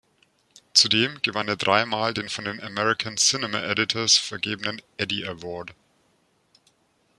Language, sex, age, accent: German, male, 40-49, Deutschland Deutsch